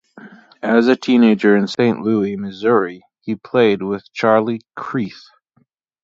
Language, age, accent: English, 30-39, United States English